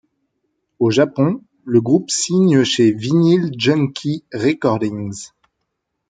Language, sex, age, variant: French, male, 30-39, Français de métropole